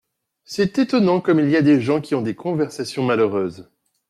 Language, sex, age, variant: French, male, 40-49, Français de métropole